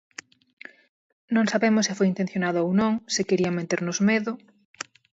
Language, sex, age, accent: Galician, female, 30-39, Normativo (estándar)